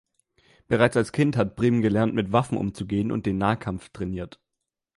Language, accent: German, Deutschland Deutsch